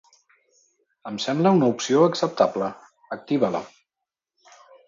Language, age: Catalan, 50-59